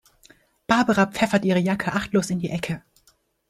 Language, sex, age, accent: German, female, under 19, Deutschland Deutsch